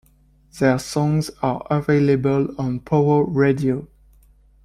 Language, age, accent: English, 19-29, United States English